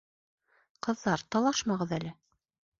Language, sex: Bashkir, female